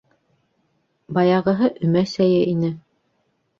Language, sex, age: Bashkir, female, 30-39